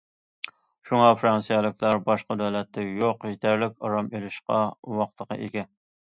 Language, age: Uyghur, 30-39